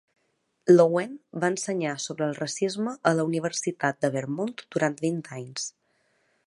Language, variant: Catalan, Balear